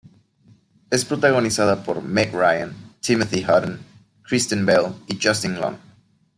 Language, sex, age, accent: Spanish, male, 19-29, México